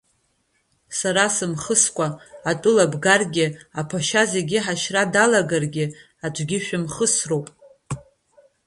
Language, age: Abkhazian, under 19